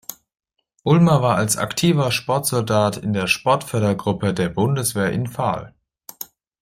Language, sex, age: German, male, 19-29